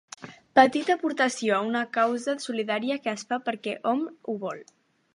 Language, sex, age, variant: Catalan, female, under 19, Central